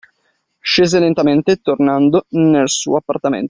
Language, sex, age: Italian, male, 19-29